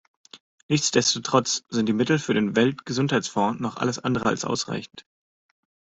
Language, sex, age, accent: German, male, 30-39, Deutschland Deutsch